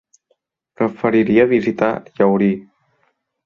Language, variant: Catalan, Central